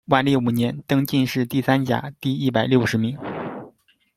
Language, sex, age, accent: Chinese, male, 19-29, 出生地：江苏省